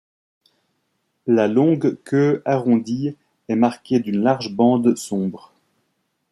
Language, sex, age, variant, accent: French, male, 30-39, Français d'Europe, Français de Suisse